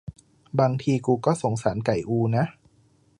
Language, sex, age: Thai, male, 19-29